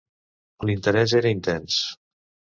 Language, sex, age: Catalan, male, 60-69